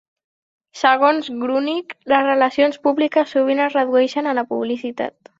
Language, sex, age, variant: Catalan, male, under 19, Central